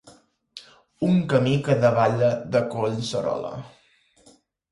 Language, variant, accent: Catalan, Central, Empordanès